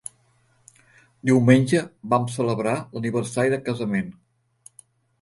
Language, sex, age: Catalan, male, 70-79